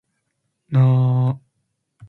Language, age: English, 19-29